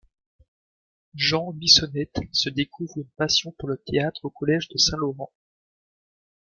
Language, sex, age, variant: French, male, 30-39, Français de métropole